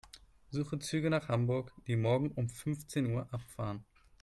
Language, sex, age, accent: German, male, 19-29, Deutschland Deutsch